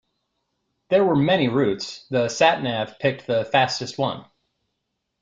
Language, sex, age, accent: English, male, 30-39, United States English